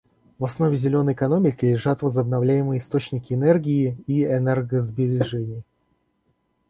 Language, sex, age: Russian, male, 19-29